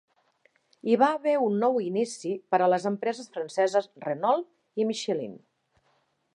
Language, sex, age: Catalan, female, 50-59